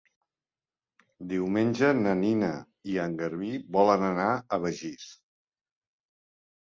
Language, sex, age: Catalan, male, 50-59